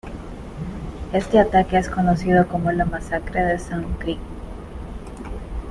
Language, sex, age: Spanish, female, 19-29